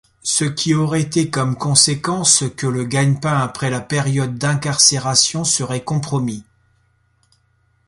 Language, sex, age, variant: French, male, 50-59, Français de métropole